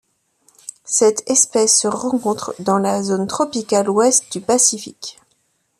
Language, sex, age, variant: French, female, 30-39, Français de métropole